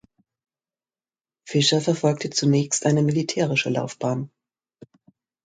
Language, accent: German, Deutschland Deutsch